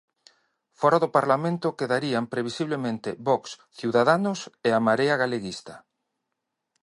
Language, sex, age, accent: Galician, male, 40-49, Normativo (estándar)